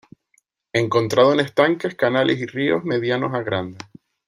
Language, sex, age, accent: Spanish, male, 30-39, España: Islas Canarias